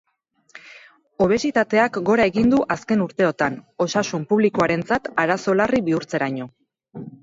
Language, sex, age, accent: Basque, female, 30-39, Erdialdekoa edo Nafarra (Gipuzkoa, Nafarroa)